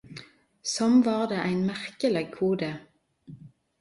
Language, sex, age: Norwegian Nynorsk, female, 30-39